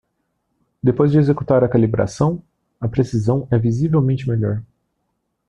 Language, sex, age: Portuguese, male, 19-29